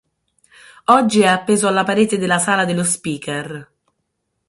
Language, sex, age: Italian, male, 30-39